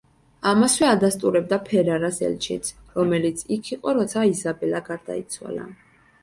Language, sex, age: Georgian, female, 19-29